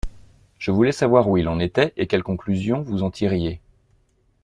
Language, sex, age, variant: French, male, 40-49, Français de métropole